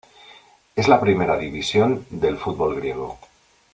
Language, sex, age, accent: Spanish, male, 40-49, España: Norte peninsular (Asturias, Castilla y León, Cantabria, País Vasco, Navarra, Aragón, La Rioja, Guadalajara, Cuenca)